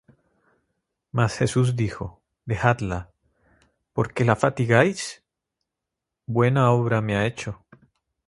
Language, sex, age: Spanish, male, 40-49